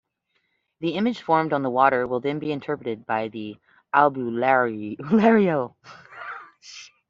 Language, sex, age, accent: English, female, 50-59, United States English